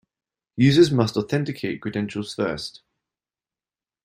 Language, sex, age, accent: English, male, 19-29, England English